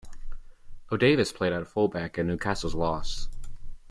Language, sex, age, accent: English, male, 19-29, United States English